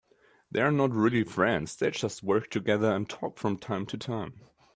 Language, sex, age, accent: English, male, under 19, United States English